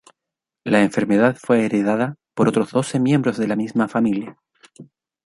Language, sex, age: Spanish, male, 40-49